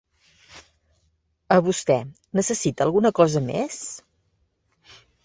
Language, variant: Catalan, Central